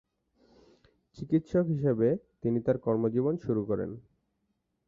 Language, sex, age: Bengali, male, 19-29